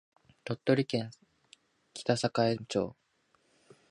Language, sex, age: Japanese, male, under 19